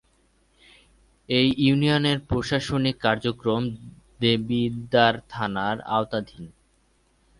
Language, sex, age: Bengali, male, 19-29